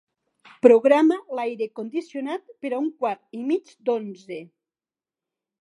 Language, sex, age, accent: Catalan, female, 60-69, occidental